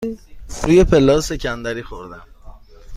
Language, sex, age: Persian, male, 30-39